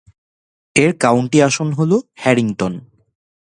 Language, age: Bengali, 19-29